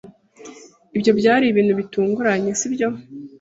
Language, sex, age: Kinyarwanda, female, 19-29